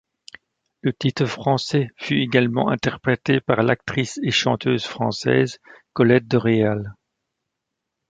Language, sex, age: French, male, 40-49